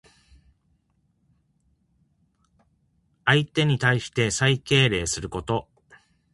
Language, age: Japanese, 50-59